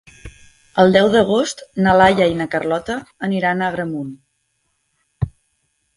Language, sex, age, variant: Catalan, female, 19-29, Central